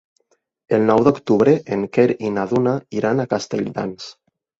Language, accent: Catalan, valencià